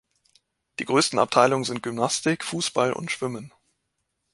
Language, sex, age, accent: German, male, 19-29, Deutschland Deutsch